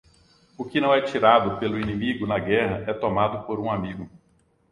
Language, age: Portuguese, 40-49